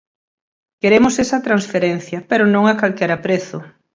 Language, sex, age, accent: Galician, female, 40-49, Central (gheada)